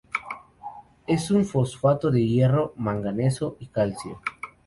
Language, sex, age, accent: Spanish, male, 19-29, México